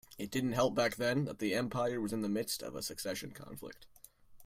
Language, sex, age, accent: English, male, under 19, United States English